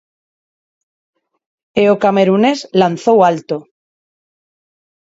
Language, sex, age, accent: Galician, female, 40-49, Neofalante